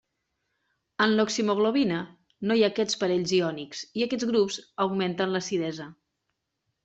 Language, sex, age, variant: Catalan, female, 40-49, Central